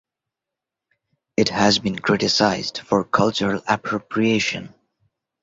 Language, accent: English, India and South Asia (India, Pakistan, Sri Lanka)